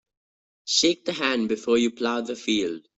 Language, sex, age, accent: English, male, under 19, India and South Asia (India, Pakistan, Sri Lanka)